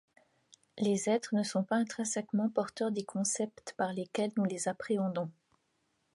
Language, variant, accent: French, Français d'Europe, Français de Suisse